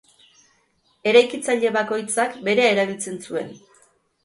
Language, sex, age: Basque, female, 50-59